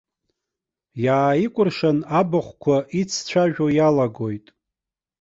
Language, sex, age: Abkhazian, male, 30-39